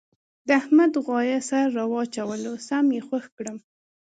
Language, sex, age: Pashto, female, 19-29